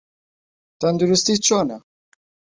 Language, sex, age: Central Kurdish, male, 19-29